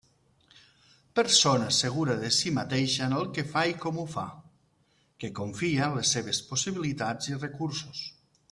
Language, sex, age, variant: Catalan, male, 40-49, Nord-Occidental